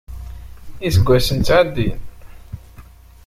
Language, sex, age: Kabyle, male, 19-29